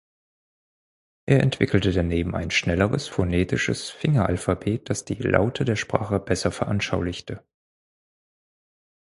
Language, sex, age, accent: German, male, 30-39, Deutschland Deutsch